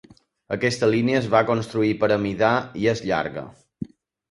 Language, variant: Catalan, Balear